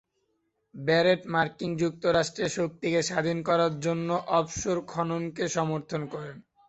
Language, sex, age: Bengali, male, 19-29